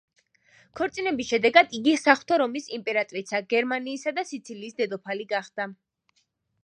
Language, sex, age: Georgian, female, 19-29